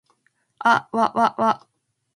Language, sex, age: Japanese, female, 19-29